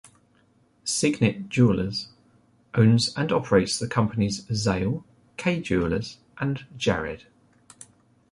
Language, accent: English, England English